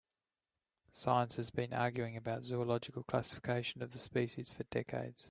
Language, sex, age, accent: English, male, 30-39, Australian English